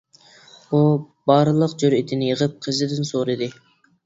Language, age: Uyghur, 19-29